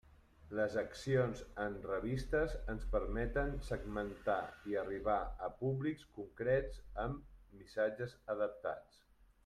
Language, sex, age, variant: Catalan, male, 40-49, Central